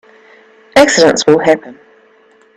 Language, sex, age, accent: English, female, 50-59, New Zealand English